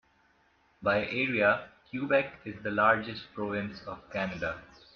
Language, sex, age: English, male, 19-29